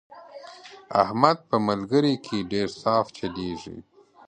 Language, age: Pashto, 30-39